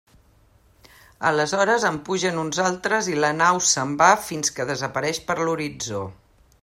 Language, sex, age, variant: Catalan, female, 50-59, Central